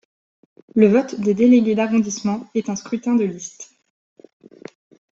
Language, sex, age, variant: French, female, 19-29, Français de métropole